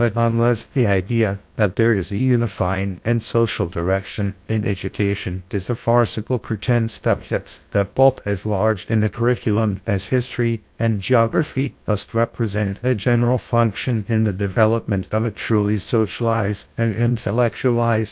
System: TTS, GlowTTS